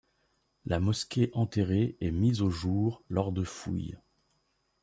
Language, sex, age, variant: French, male, 30-39, Français de métropole